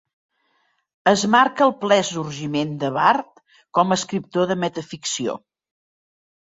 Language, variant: Catalan, Central